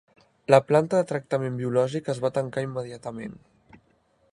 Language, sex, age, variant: Catalan, male, 19-29, Central